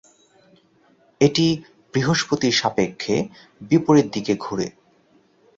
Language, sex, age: Bengali, male, 30-39